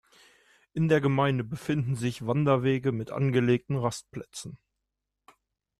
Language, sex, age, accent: German, male, 19-29, Deutschland Deutsch